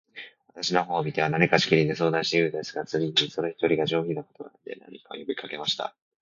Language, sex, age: Japanese, male, 19-29